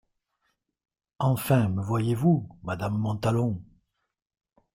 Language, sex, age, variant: French, male, 50-59, Français de métropole